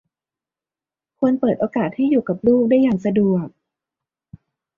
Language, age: Thai, 19-29